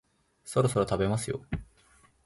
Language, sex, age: Japanese, male, 19-29